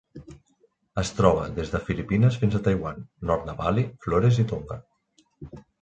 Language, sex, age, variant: Catalan, male, 30-39, Septentrional